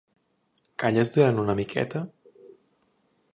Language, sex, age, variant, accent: Catalan, male, 19-29, Central, central